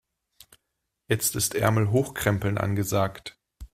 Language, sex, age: German, male, 40-49